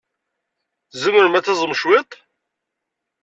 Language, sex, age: Kabyle, male, 40-49